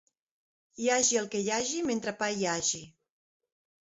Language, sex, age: Catalan, female, 40-49